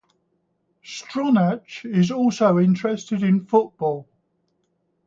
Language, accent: English, England English